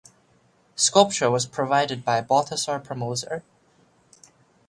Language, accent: English, United States English